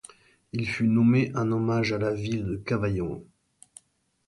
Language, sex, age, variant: French, male, 50-59, Français de métropole